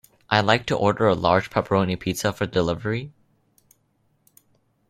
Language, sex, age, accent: English, male, under 19, United States English